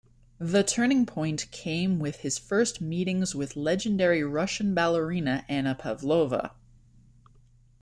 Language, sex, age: English, female, 19-29